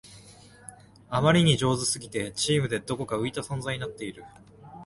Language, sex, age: Japanese, male, 19-29